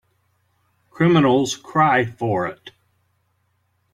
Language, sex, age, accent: English, male, 60-69, United States English